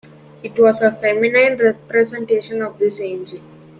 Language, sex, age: English, male, under 19